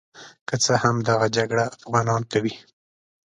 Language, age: Pashto, 19-29